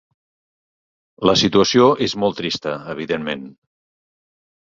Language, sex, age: Catalan, male, 50-59